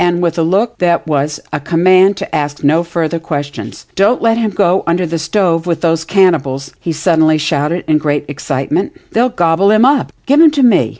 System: none